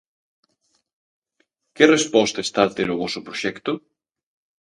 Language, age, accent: Galician, 30-39, Central (gheada)